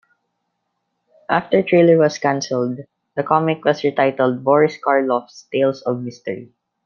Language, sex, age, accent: English, male, under 19, Filipino